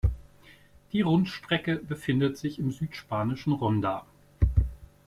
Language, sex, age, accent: German, male, 50-59, Deutschland Deutsch